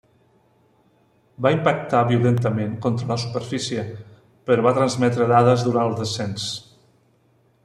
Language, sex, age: Catalan, male, 40-49